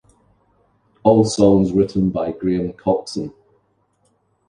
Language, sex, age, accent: English, male, 40-49, Scottish English